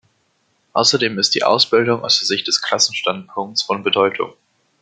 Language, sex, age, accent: German, male, under 19, Deutschland Deutsch